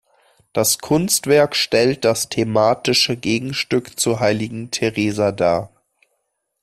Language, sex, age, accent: German, male, 19-29, Deutschland Deutsch